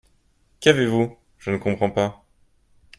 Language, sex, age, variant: French, male, 19-29, Français de métropole